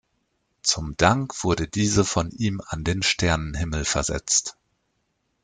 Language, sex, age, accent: German, male, 40-49, Deutschland Deutsch